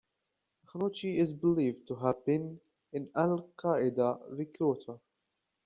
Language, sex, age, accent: English, male, 19-29, United States English